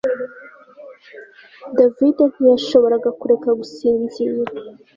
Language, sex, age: Kinyarwanda, female, 19-29